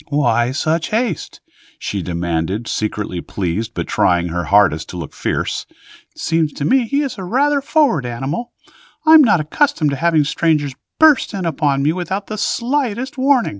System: none